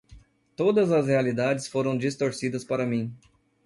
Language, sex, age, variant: Portuguese, male, 40-49, Portuguese (Brasil)